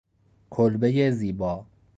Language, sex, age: Persian, male, 19-29